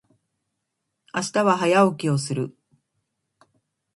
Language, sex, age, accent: Japanese, female, 50-59, 標準語; 東京